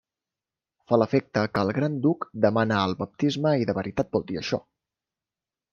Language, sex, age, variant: Catalan, male, 30-39, Central